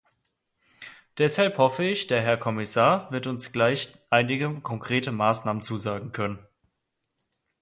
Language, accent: German, Deutschland Deutsch